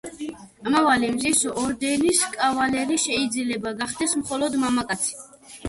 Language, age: Georgian, 30-39